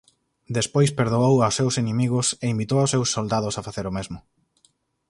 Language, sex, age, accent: Galician, male, 30-39, Central (gheada)